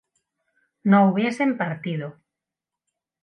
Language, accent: Spanish, España: Centro-Sur peninsular (Madrid, Toledo, Castilla-La Mancha)